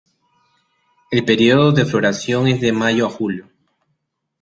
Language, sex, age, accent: Spanish, male, 19-29, Andino-Pacífico: Colombia, Perú, Ecuador, oeste de Bolivia y Venezuela andina